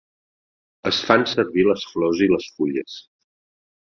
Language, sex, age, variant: Catalan, male, 50-59, Central